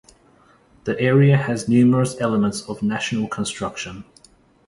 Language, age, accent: English, 19-29, New Zealand English